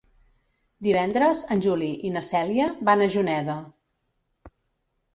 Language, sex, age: Catalan, female, 50-59